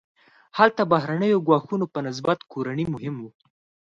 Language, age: Pashto, under 19